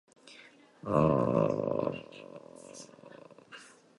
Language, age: English, 19-29